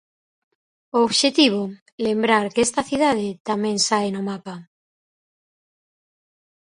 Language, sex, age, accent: Galician, female, 40-49, Normativo (estándar)